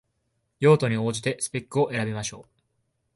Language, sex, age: Japanese, male, 19-29